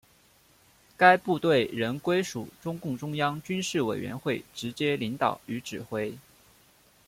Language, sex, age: Chinese, male, 19-29